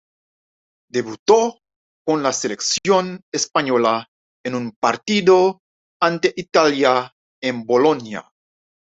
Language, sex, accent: Spanish, male, Caribe: Cuba, Venezuela, Puerto Rico, República Dominicana, Panamá, Colombia caribeña, México caribeño, Costa del golfo de México